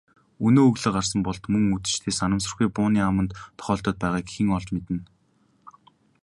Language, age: Mongolian, 19-29